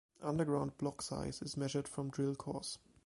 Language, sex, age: English, male, 30-39